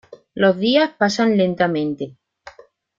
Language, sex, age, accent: Spanish, female, 40-49, España: Sur peninsular (Andalucia, Extremadura, Murcia)